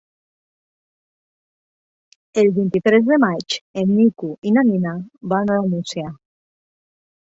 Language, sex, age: Catalan, female, 40-49